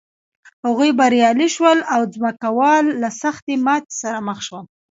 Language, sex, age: Pashto, female, 19-29